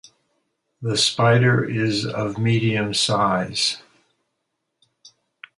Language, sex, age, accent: English, male, 80-89, United States English